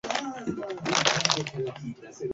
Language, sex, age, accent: Spanish, female, 19-29, México